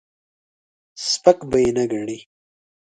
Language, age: Pashto, 19-29